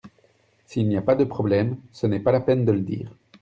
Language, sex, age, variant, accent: French, male, 30-39, Français d'Europe, Français de Belgique